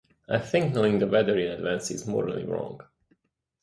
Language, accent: English, United States English